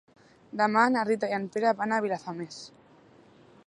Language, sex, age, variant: Catalan, female, 19-29, Central